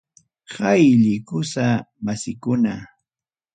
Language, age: Ayacucho Quechua, 60-69